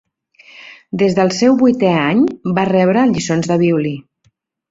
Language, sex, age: Catalan, female, 60-69